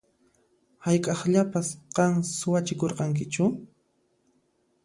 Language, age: Puno Quechua, 19-29